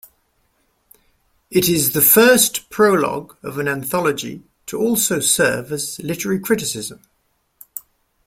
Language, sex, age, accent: English, male, 60-69, England English